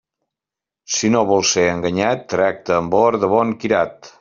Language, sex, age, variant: Catalan, male, 50-59, Central